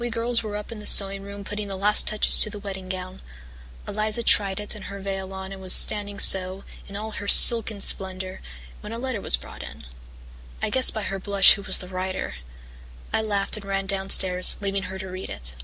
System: none